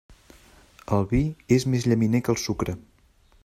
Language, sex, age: Catalan, male, 30-39